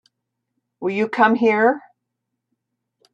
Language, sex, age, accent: English, female, 60-69, United States English